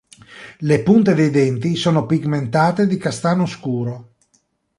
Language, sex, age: Italian, male, 40-49